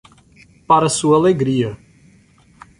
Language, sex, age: Portuguese, male, 40-49